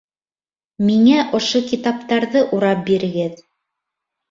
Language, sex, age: Bashkir, female, 19-29